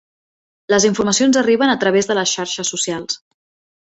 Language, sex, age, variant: Catalan, female, 30-39, Central